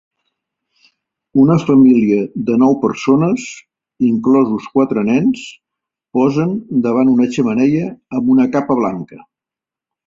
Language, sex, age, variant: Catalan, male, 60-69, Central